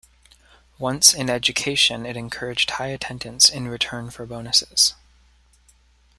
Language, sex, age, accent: English, male, 19-29, United States English